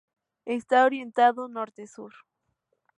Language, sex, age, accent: Spanish, female, 19-29, México